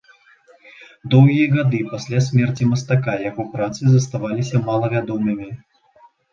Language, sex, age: Belarusian, male, 19-29